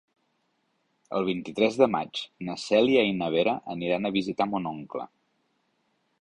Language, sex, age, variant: Catalan, male, 30-39, Central